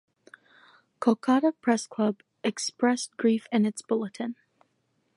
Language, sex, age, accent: English, female, under 19, United States English